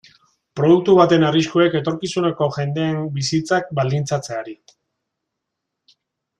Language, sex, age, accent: Basque, male, 30-39, Erdialdekoa edo Nafarra (Gipuzkoa, Nafarroa)